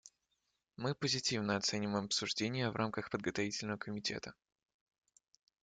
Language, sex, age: Russian, male, 19-29